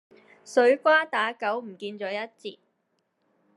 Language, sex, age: Cantonese, female, 30-39